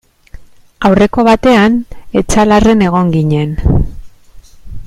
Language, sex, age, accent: Basque, female, 40-49, Mendebalekoa (Araba, Bizkaia, Gipuzkoako mendebaleko herri batzuk)